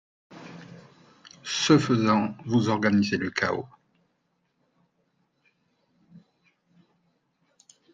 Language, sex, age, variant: French, male, 40-49, Français de métropole